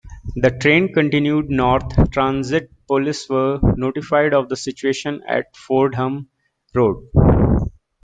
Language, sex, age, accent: English, male, 19-29, United States English